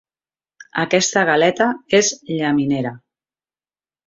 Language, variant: Catalan, Central